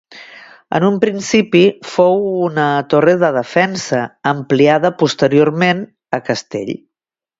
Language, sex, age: Catalan, female, 50-59